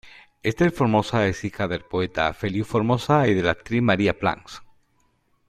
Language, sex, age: Spanish, male, 40-49